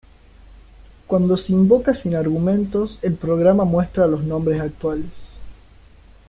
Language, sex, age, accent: Spanish, male, under 19, Rioplatense: Argentina, Uruguay, este de Bolivia, Paraguay